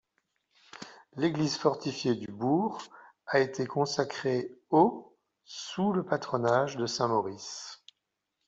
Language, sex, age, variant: French, male, 40-49, Français de métropole